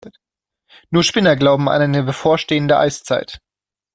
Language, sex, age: German, male, 19-29